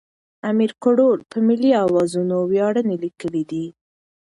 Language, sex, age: Pashto, female, 19-29